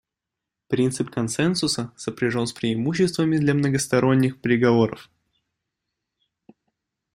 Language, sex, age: Russian, male, 19-29